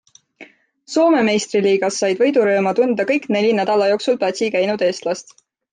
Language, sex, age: Estonian, female, 19-29